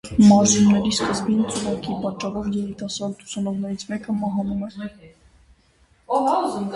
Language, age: Armenian, under 19